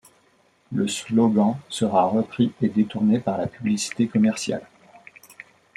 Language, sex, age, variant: French, male, 40-49, Français de métropole